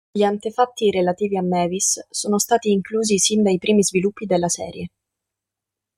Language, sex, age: Italian, female, 19-29